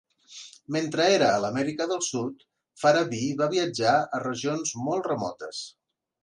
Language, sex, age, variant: Catalan, male, 30-39, Central